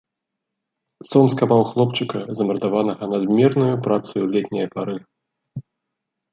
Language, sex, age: Belarusian, male, 30-39